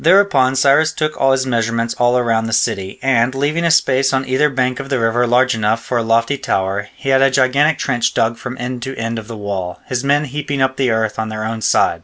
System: none